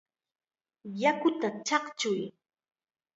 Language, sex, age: Chiquián Ancash Quechua, female, 30-39